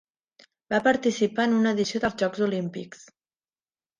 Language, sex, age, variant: Catalan, female, 30-39, Central